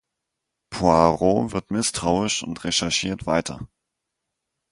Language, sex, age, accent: German, male, 19-29, Deutschland Deutsch